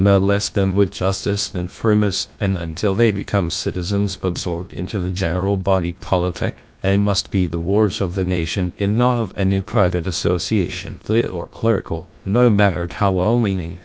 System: TTS, GlowTTS